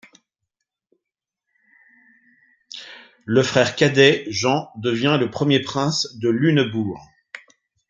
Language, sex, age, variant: French, male, 40-49, Français de métropole